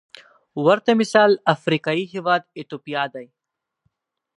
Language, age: Pashto, under 19